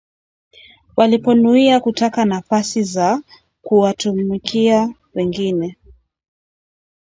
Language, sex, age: Swahili, female, 30-39